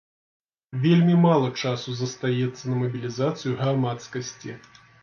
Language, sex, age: Belarusian, male, 30-39